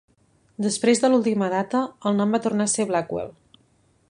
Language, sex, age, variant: Catalan, female, 19-29, Central